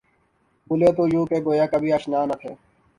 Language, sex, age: Urdu, male, 19-29